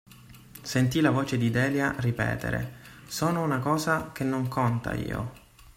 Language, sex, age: Italian, male, 19-29